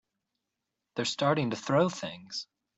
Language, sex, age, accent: English, male, 30-39, United States English